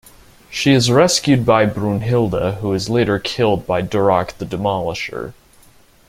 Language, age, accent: English, 19-29, United States English